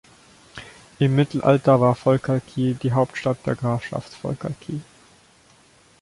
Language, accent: German, Deutschland Deutsch